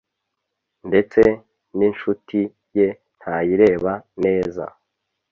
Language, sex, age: Kinyarwanda, male, 30-39